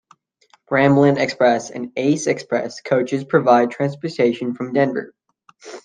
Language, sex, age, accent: English, male, under 19, United States English